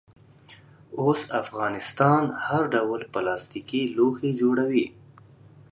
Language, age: Pashto, 30-39